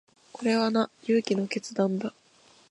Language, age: Japanese, under 19